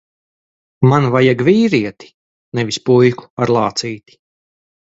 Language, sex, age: Latvian, male, 40-49